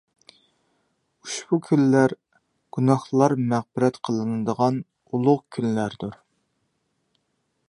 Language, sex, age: Uyghur, male, 30-39